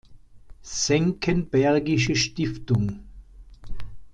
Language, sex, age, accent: German, male, 60-69, Deutschland Deutsch